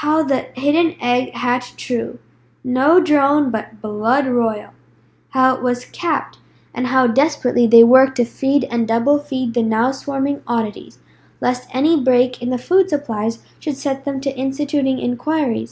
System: none